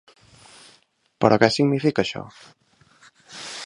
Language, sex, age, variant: Catalan, male, 19-29, Central